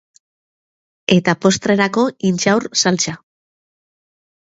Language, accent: Basque, Mendebalekoa (Araba, Bizkaia, Gipuzkoako mendebaleko herri batzuk)